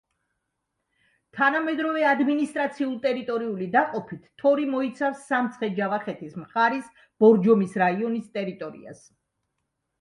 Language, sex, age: Georgian, female, 60-69